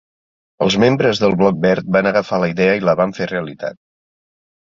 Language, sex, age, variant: Catalan, male, 50-59, Central